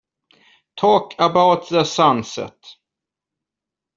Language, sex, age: English, male, 40-49